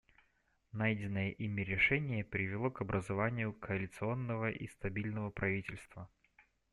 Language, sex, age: Russian, male, 19-29